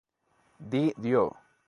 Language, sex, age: Spanish, male, 19-29